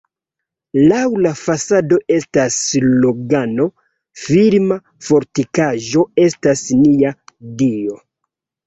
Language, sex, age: Esperanto, male, 30-39